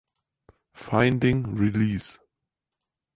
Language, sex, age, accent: German, male, under 19, Deutschland Deutsch